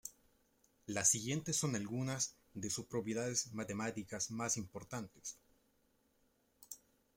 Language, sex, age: Spanish, male, 19-29